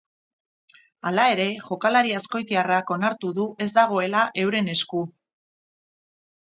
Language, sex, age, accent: Basque, female, 50-59, Erdialdekoa edo Nafarra (Gipuzkoa, Nafarroa)